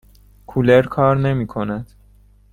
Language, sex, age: Persian, male, 19-29